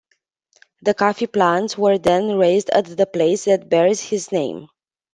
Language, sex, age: English, female, 19-29